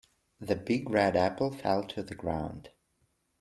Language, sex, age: English, male, 30-39